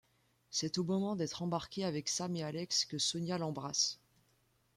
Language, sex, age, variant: French, female, 19-29, Français de métropole